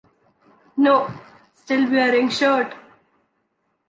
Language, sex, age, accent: English, female, 19-29, India and South Asia (India, Pakistan, Sri Lanka)